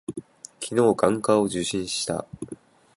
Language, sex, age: Japanese, male, 19-29